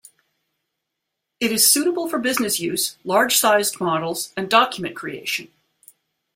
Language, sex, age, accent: English, female, 50-59, United States English